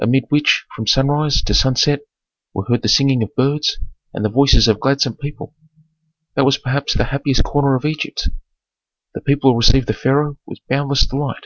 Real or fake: real